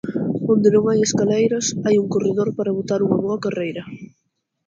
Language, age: Galician, 19-29